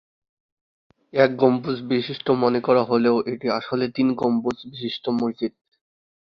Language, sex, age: Bengali, male, 19-29